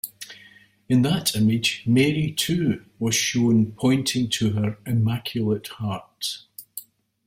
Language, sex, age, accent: English, male, 70-79, Scottish English